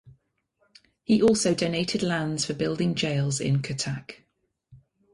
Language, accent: English, England English